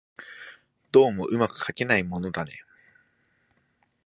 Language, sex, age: Japanese, male, 19-29